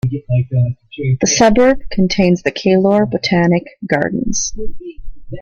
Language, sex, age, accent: English, female, 30-39, United States English